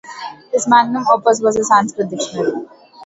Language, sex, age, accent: English, female, under 19, India and South Asia (India, Pakistan, Sri Lanka)